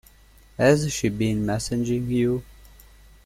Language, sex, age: English, male, 19-29